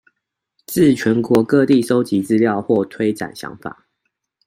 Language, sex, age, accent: Chinese, male, 30-39, 出生地：臺北市